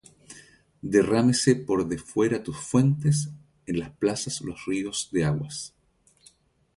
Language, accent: Spanish, Chileno: Chile, Cuyo